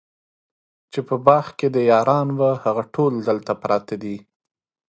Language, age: Pashto, 30-39